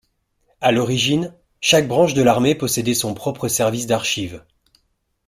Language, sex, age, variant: French, male, 40-49, Français de métropole